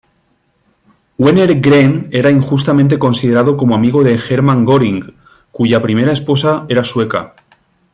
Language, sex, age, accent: Spanish, male, 40-49, España: Sur peninsular (Andalucia, Extremadura, Murcia)